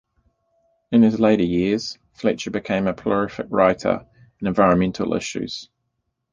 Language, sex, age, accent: English, male, 30-39, New Zealand English